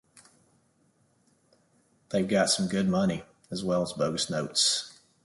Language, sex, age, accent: English, male, 50-59, United States English